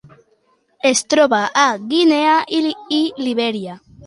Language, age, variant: Catalan, under 19, Central